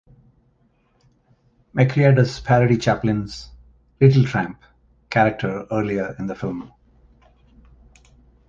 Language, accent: English, United States English